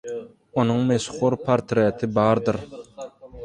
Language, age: Turkmen, 19-29